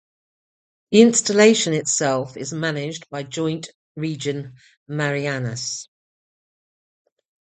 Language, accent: English, England English